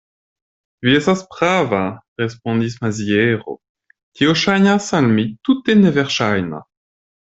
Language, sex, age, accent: Esperanto, male, 19-29, Internacia